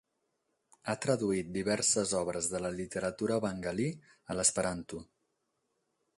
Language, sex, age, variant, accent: Catalan, male, 30-39, Central, central